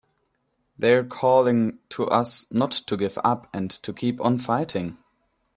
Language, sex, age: English, male, 19-29